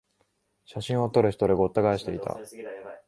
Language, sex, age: Japanese, male, 19-29